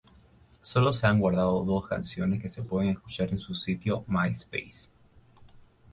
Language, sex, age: Spanish, male, 19-29